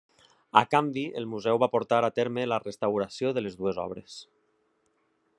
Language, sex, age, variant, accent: Catalan, male, 30-39, Valencià meridional, valencià